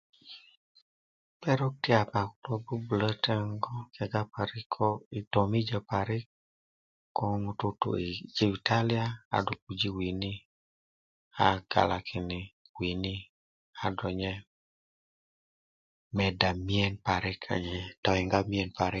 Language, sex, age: Kuku, male, 30-39